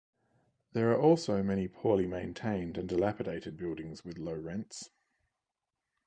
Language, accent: English, Australian English